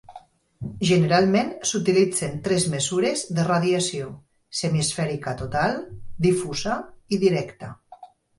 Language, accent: Catalan, valencià